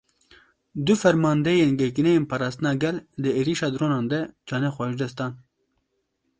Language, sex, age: Kurdish, male, 19-29